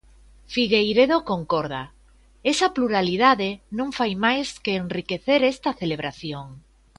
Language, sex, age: Galician, female, 40-49